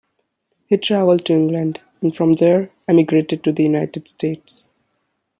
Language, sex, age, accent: English, male, under 19, India and South Asia (India, Pakistan, Sri Lanka)